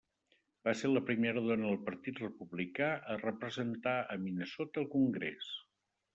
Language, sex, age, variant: Catalan, male, 60-69, Septentrional